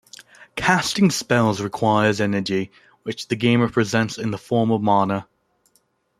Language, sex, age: English, male, under 19